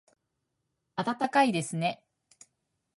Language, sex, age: Japanese, female, 40-49